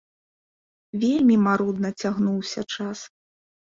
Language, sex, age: Belarusian, female, 30-39